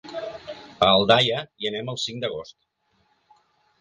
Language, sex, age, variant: Catalan, male, 50-59, Central